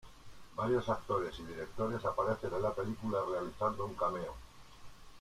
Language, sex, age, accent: Spanish, male, 60-69, España: Centro-Sur peninsular (Madrid, Toledo, Castilla-La Mancha)